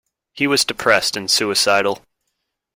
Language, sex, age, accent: English, male, 19-29, United States English